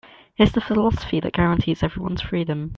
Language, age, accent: English, under 19, England English